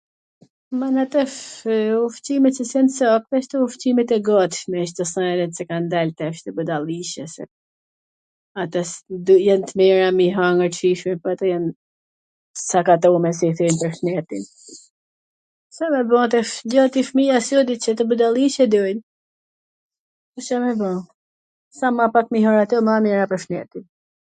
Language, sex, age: Gheg Albanian, female, 40-49